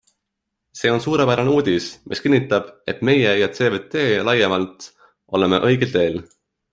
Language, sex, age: Estonian, male, 19-29